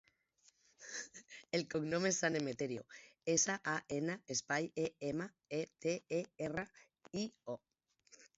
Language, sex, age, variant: Catalan, female, 40-49, Valencià central